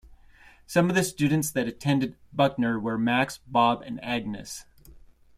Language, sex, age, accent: English, male, 40-49, United States English